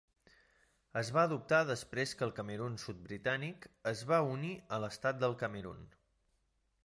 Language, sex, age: Catalan, male, 30-39